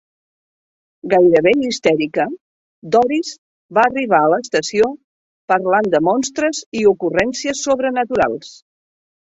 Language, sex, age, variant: Catalan, female, 60-69, Central